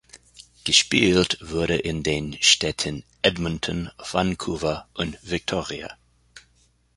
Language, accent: German, Deutschland Deutsch